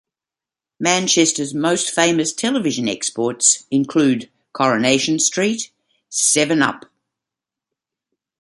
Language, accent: English, Australian English